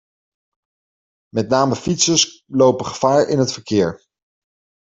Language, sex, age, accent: Dutch, male, 40-49, Nederlands Nederlands